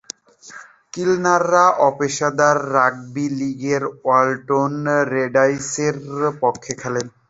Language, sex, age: Bengali, male, 19-29